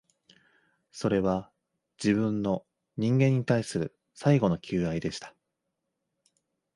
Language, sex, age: Japanese, male, 30-39